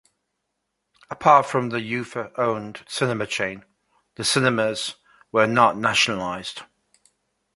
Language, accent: English, England English